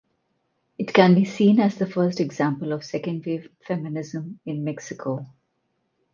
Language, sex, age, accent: English, female, 40-49, India and South Asia (India, Pakistan, Sri Lanka)